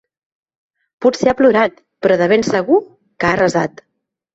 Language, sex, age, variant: Catalan, female, 30-39, Central